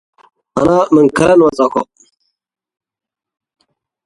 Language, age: English, 30-39